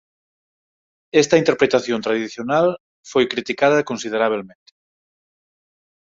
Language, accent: Galician, Normativo (estándar)